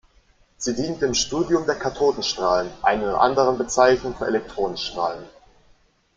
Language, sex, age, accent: German, male, 19-29, Deutschland Deutsch